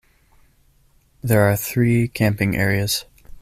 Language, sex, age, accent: English, male, 30-39, United States English